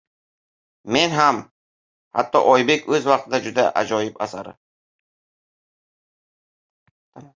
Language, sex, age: Uzbek, female, 30-39